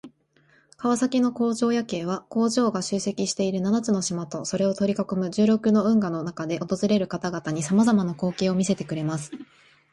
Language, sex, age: Japanese, female, 19-29